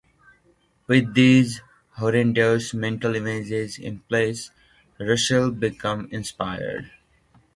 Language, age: English, 19-29